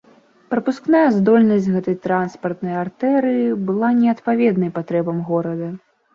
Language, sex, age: Belarusian, female, 19-29